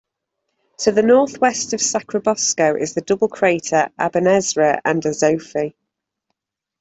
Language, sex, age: English, female, 40-49